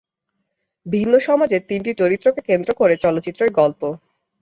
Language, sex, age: Bengali, female, 19-29